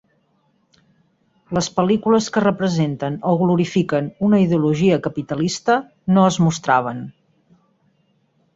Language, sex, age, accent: Catalan, female, 40-49, Garrotxi